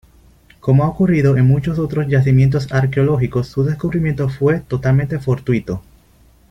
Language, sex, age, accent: Spanish, male, 19-29, Caribe: Cuba, Venezuela, Puerto Rico, República Dominicana, Panamá, Colombia caribeña, México caribeño, Costa del golfo de México